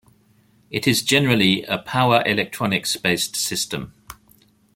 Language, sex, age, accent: English, male, 50-59, England English